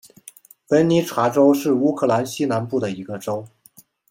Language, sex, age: Chinese, male, 30-39